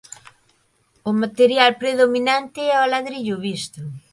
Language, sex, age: Galician, female, 50-59